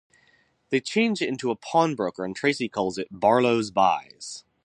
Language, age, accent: English, under 19, United States English